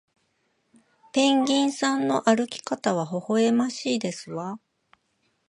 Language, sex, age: Japanese, female, 50-59